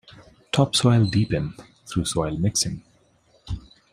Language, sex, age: English, male, 19-29